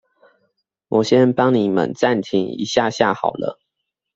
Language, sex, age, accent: Chinese, male, 30-39, 出生地：臺北市